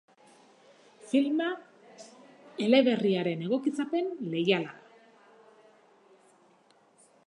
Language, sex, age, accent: Basque, female, 40-49, Erdialdekoa edo Nafarra (Gipuzkoa, Nafarroa)